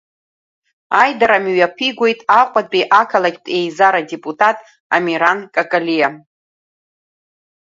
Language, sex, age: Abkhazian, female, 30-39